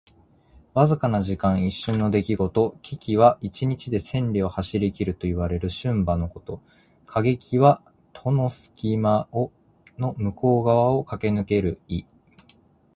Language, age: Japanese, 19-29